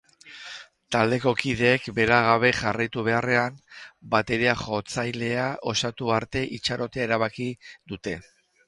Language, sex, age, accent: Basque, male, 60-69, Erdialdekoa edo Nafarra (Gipuzkoa, Nafarroa)